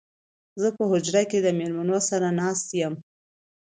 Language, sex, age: Pashto, female, 19-29